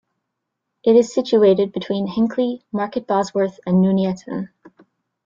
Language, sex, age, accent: English, female, 30-39, United States English